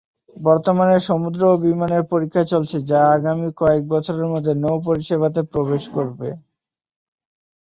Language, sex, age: Bengali, male, 19-29